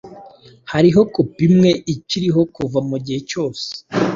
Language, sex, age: Kinyarwanda, male, 19-29